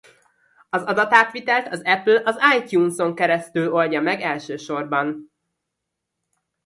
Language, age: Hungarian, 30-39